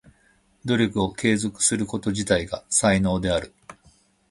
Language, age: Japanese, 50-59